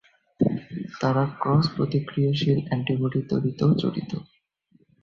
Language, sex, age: Bengali, male, 19-29